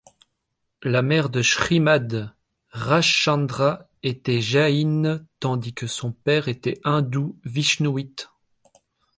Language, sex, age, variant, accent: French, male, 30-39, Français d'Europe, Français de Belgique